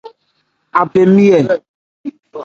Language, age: Ebrié, 19-29